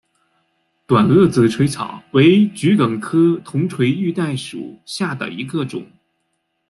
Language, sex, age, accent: Chinese, male, 30-39, 出生地：北京市